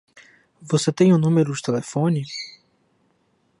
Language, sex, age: Portuguese, male, 19-29